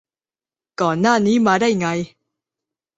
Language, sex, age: Thai, female, under 19